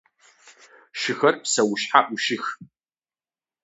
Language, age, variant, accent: Adyghe, 40-49, Адыгабзэ (Кирил, пстэумэ зэдыряе), Бжъэдыгъу (Bjeduğ)